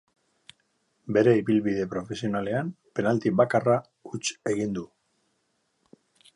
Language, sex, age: Basque, male, 50-59